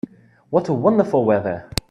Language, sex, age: English, male, 19-29